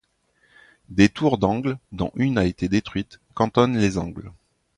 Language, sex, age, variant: French, male, 30-39, Français de métropole